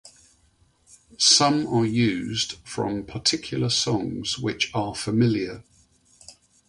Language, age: English, 60-69